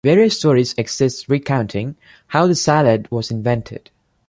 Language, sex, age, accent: English, male, 19-29, India and South Asia (India, Pakistan, Sri Lanka)